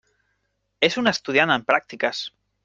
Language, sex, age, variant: Catalan, male, 19-29, Central